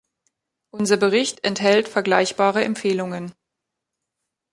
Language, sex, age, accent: German, female, 40-49, Deutschland Deutsch